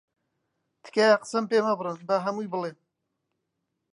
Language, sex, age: Central Kurdish, male, 19-29